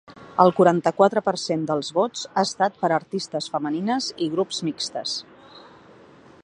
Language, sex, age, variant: Catalan, female, 40-49, Central